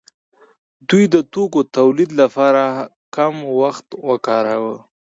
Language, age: Pashto, 19-29